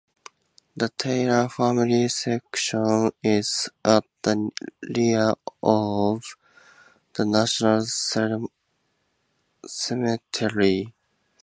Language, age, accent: English, 19-29, United States English